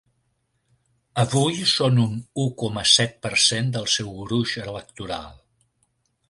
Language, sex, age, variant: Catalan, male, 70-79, Central